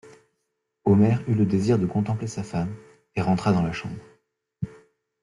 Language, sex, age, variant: French, male, 19-29, Français de métropole